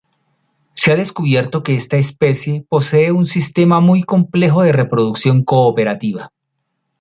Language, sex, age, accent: Spanish, male, 50-59, Andino-Pacífico: Colombia, Perú, Ecuador, oeste de Bolivia y Venezuela andina